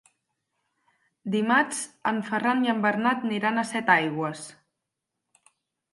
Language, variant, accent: Catalan, Central, tarragoní